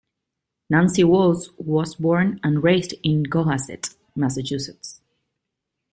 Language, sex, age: English, female, 30-39